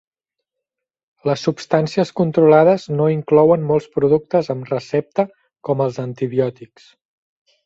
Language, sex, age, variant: Catalan, male, 30-39, Central